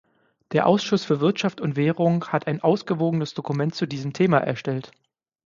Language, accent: German, Deutschland Deutsch